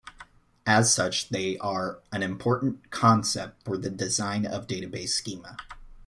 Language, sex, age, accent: English, male, 30-39, United States English